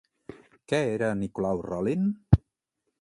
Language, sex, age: Catalan, male, 40-49